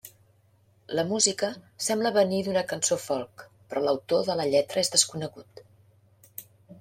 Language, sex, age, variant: Catalan, female, 50-59, Central